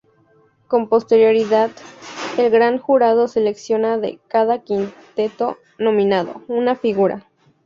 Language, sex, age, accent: Spanish, female, 19-29, México